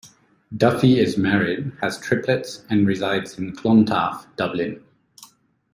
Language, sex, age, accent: English, male, 40-49, Malaysian English